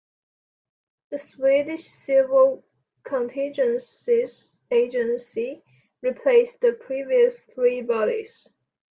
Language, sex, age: English, male, 19-29